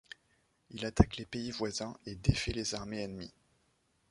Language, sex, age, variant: French, male, 19-29, Français de métropole